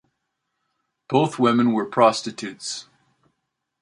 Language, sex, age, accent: English, male, 60-69, Canadian English